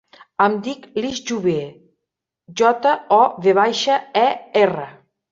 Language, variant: Catalan, Central